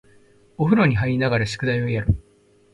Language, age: Japanese, 19-29